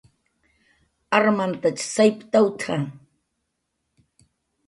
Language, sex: Jaqaru, female